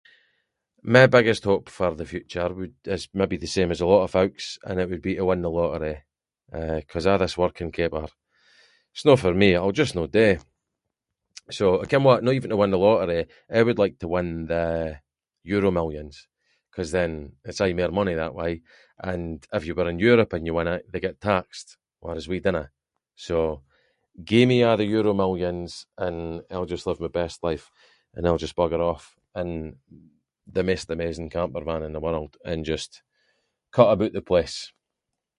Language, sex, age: Scots, male, 30-39